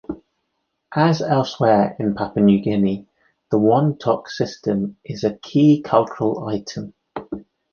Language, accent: English, England English